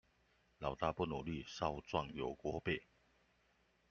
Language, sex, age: Chinese, male, 40-49